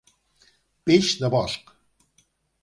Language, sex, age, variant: Catalan, male, 60-69, Central